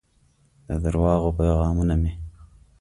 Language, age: Pashto, 19-29